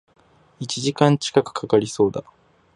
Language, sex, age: Japanese, male, 19-29